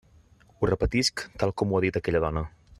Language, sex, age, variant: Catalan, male, 30-39, Central